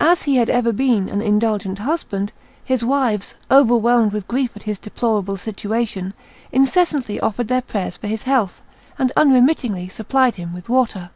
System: none